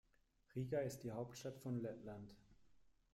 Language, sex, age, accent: German, male, 30-39, Deutschland Deutsch